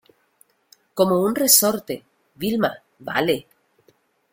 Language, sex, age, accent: Spanish, female, 40-49, América central